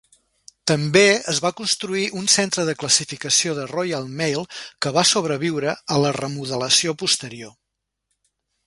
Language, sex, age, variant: Catalan, male, 60-69, Central